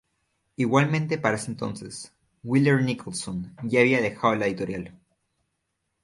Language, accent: Spanish, Andino-Pacífico: Colombia, Perú, Ecuador, oeste de Bolivia y Venezuela andina